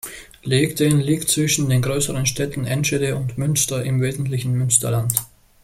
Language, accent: German, Österreichisches Deutsch